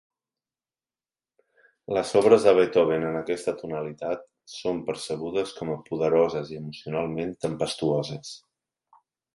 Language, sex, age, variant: Catalan, male, 50-59, Central